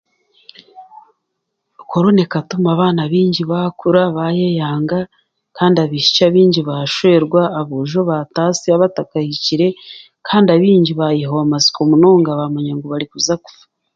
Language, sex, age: Chiga, female, 40-49